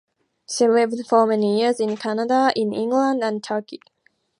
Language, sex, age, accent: English, female, under 19, England English